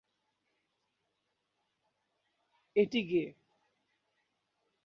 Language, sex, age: Bengali, male, 19-29